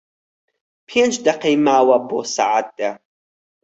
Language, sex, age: Central Kurdish, male, 30-39